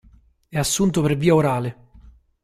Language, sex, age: Italian, male, 30-39